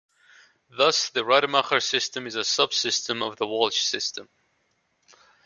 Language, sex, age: English, male, 19-29